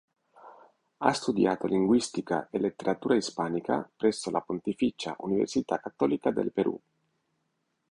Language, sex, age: Italian, male, 50-59